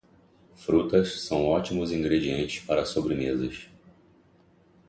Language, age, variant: Portuguese, 40-49, Portuguese (Brasil)